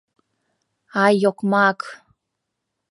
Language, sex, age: Mari, female, 19-29